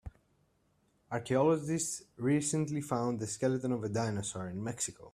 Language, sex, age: English, male, 19-29